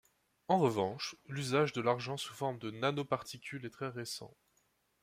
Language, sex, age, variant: French, male, 19-29, Français de métropole